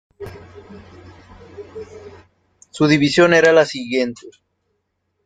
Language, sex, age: Spanish, male, under 19